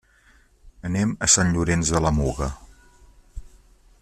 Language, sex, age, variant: Catalan, male, 50-59, Central